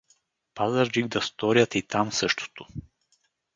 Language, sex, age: Bulgarian, male, 30-39